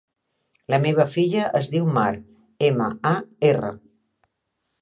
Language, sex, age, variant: Catalan, female, 60-69, Central